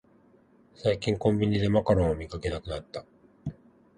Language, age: Japanese, 30-39